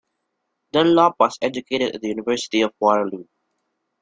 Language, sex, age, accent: English, male, 19-29, Filipino